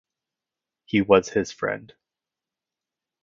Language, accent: English, United States English